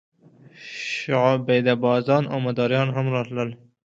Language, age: Pashto, 30-39